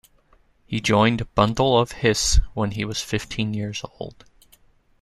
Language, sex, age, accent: English, male, 30-39, United States English